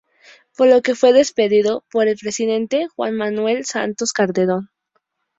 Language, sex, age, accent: Spanish, female, 19-29, México